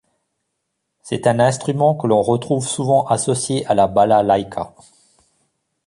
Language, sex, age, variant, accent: French, male, 50-59, Français d'Europe, Français d’Allemagne